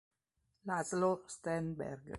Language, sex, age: Italian, female, 60-69